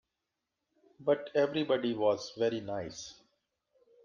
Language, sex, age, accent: English, male, 40-49, India and South Asia (India, Pakistan, Sri Lanka)